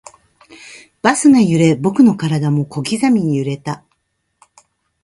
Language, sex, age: Japanese, female, 50-59